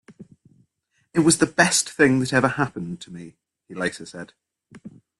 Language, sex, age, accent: English, male, 30-39, England English